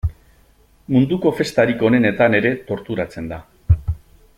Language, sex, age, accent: Basque, male, 50-59, Mendebalekoa (Araba, Bizkaia, Gipuzkoako mendebaleko herri batzuk)